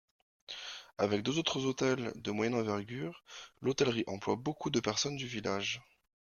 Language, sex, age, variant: French, male, 30-39, Français de métropole